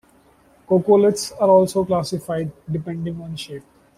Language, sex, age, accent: English, male, 19-29, India and South Asia (India, Pakistan, Sri Lanka)